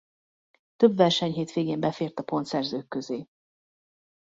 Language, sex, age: Hungarian, female, 19-29